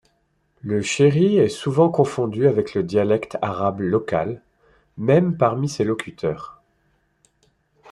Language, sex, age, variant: French, male, 40-49, Français de métropole